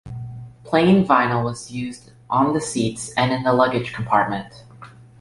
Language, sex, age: English, male, under 19